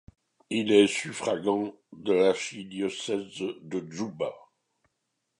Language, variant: French, Français de métropole